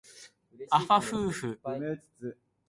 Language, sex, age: Japanese, male, under 19